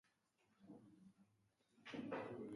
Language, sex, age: Basque, male, under 19